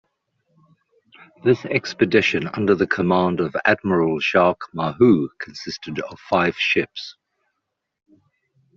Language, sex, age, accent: English, male, 50-59, England English